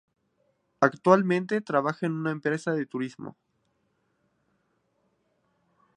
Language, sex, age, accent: Spanish, male, 19-29, México